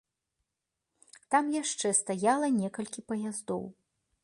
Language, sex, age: Belarusian, female, 40-49